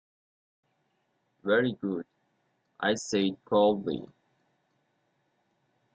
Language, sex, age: English, male, 19-29